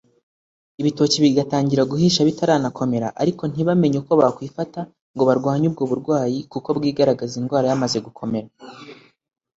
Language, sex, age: Kinyarwanda, male, under 19